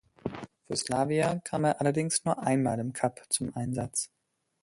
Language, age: German, under 19